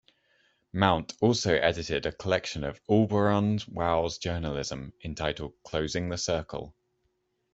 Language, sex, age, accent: English, male, 30-39, England English